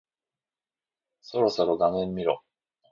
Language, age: Japanese, 30-39